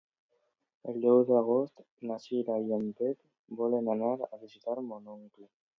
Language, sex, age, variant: Catalan, male, under 19, Alacantí